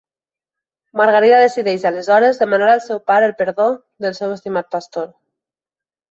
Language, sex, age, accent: Catalan, female, 30-39, valencià